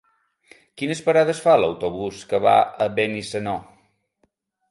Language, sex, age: Catalan, male, 40-49